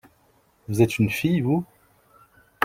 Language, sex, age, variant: French, male, 30-39, Français de métropole